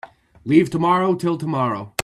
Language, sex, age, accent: English, male, 30-39, United States English